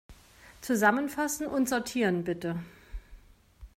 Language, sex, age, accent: German, male, 50-59, Deutschland Deutsch